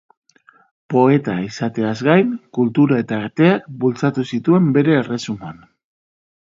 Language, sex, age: Basque, male, 30-39